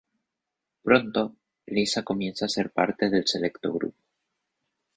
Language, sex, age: Spanish, male, 19-29